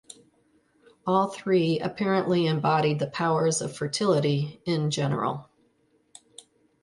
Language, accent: English, United States English